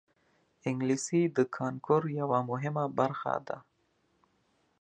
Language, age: Pashto, 30-39